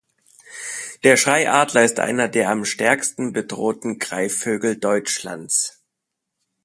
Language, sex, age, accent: German, male, 30-39, Deutschland Deutsch